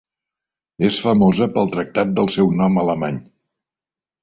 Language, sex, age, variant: Catalan, male, 70-79, Central